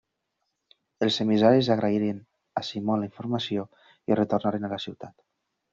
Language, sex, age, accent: Catalan, male, 19-29, valencià